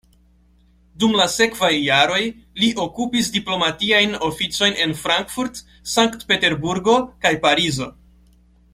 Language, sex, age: Esperanto, male, 19-29